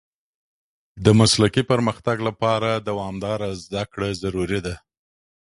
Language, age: Pashto, 50-59